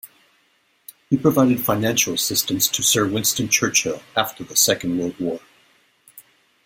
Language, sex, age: English, male, 40-49